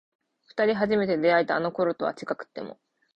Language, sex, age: Japanese, female, 19-29